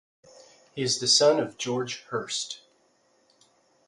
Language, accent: English, United States English